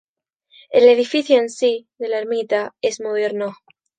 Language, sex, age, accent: Spanish, female, under 19, España: Sur peninsular (Andalucia, Extremadura, Murcia)